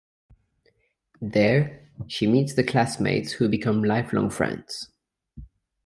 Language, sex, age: English, male, 30-39